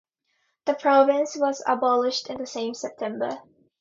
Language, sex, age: English, female, 19-29